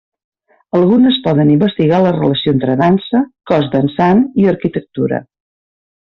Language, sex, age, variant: Catalan, female, 50-59, Septentrional